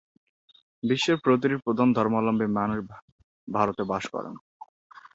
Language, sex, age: Bengali, male, under 19